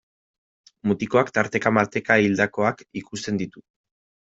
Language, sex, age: Basque, male, 19-29